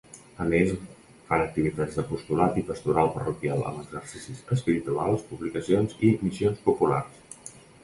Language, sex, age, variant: Catalan, male, 40-49, Nord-Occidental